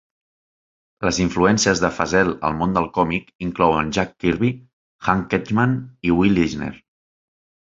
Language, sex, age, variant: Catalan, male, 19-29, Central